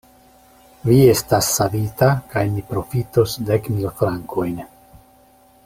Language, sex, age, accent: Esperanto, male, 50-59, Internacia